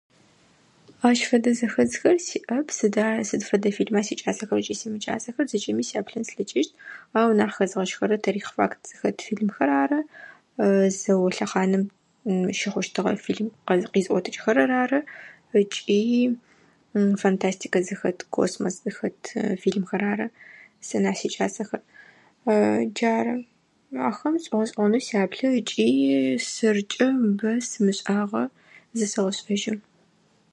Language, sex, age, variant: Adyghe, female, 19-29, Адыгабзэ (Кирил, пстэумэ зэдыряе)